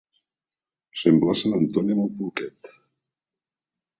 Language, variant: Catalan, Central